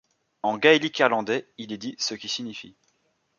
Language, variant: French, Français de métropole